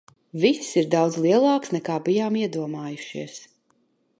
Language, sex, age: Latvian, female, 40-49